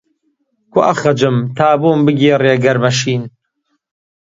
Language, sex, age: Central Kurdish, male, 19-29